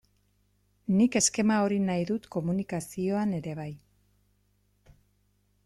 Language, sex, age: Basque, female, 50-59